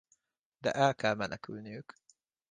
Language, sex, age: Hungarian, male, 30-39